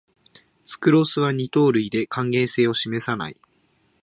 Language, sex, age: Japanese, male, 19-29